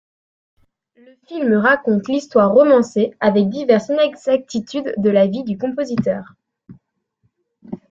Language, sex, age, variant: French, female, 19-29, Français de métropole